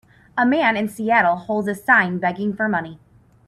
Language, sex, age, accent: English, female, 30-39, United States English